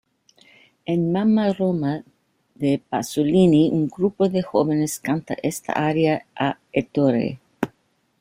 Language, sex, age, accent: Spanish, female, 60-69, México